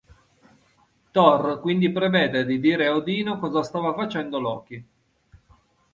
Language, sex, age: Italian, male, 40-49